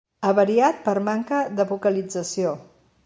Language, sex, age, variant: Catalan, female, 60-69, Central